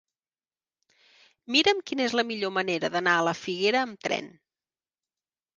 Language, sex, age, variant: Catalan, female, 50-59, Central